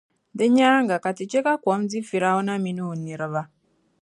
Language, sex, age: Dagbani, female, 19-29